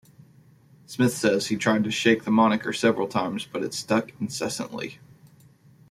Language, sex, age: English, male, 30-39